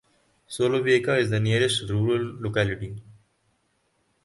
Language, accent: English, India and South Asia (India, Pakistan, Sri Lanka)